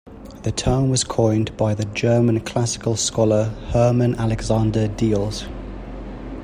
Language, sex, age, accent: English, male, 19-29, England English